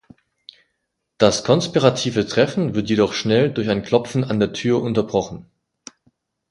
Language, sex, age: German, male, 19-29